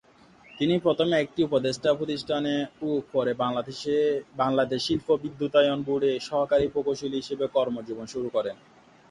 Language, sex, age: Bengali, male, 19-29